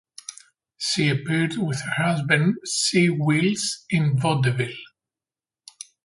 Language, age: English, 40-49